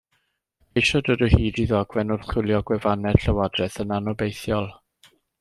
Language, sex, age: Welsh, male, 50-59